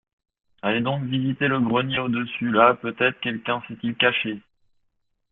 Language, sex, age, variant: French, male, 30-39, Français de métropole